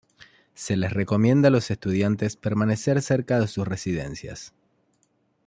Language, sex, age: Spanish, male, 30-39